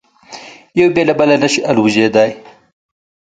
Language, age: Pashto, 19-29